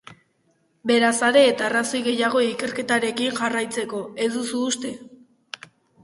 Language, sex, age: Basque, female, under 19